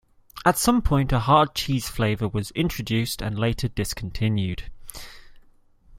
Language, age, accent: English, 30-39, England English